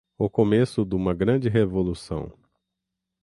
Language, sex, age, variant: Portuguese, male, 30-39, Portuguese (Brasil)